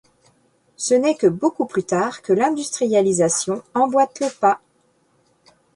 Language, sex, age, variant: French, female, 50-59, Français de métropole